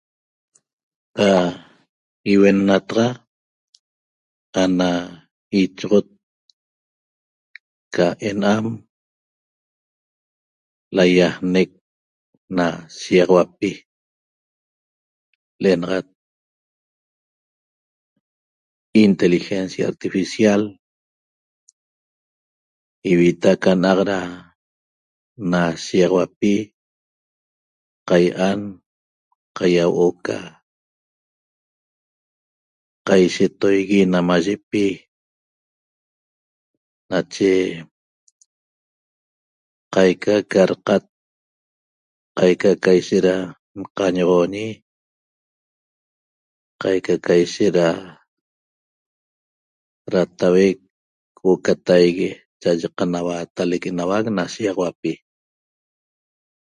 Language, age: Toba, 50-59